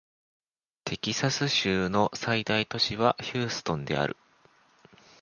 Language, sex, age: Japanese, male, 19-29